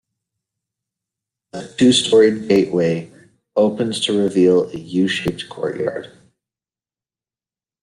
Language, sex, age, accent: English, male, 30-39, United States English